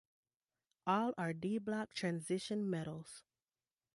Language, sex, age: English, female, 30-39